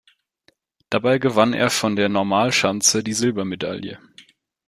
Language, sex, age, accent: German, male, 19-29, Deutschland Deutsch